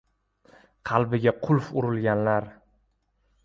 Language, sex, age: Uzbek, male, 19-29